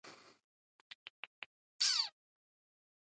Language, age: Pashto, 19-29